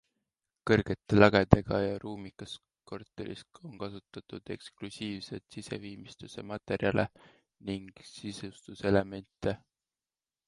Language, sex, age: Estonian, male, 19-29